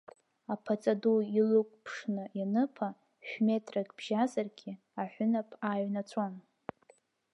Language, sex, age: Abkhazian, female, under 19